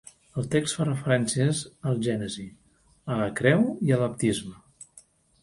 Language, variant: Catalan, Central